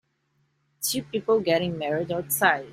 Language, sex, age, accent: English, female, 19-29, Canadian English